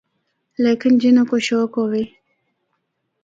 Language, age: Northern Hindko, 19-29